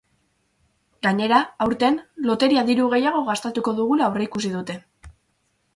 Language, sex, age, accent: Basque, female, under 19, Mendebalekoa (Araba, Bizkaia, Gipuzkoako mendebaleko herri batzuk)